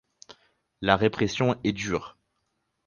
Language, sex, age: French, male, 19-29